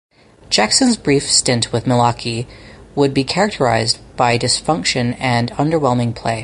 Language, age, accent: English, 19-29, Canadian English